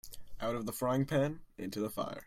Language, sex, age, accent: English, male, under 19, United States English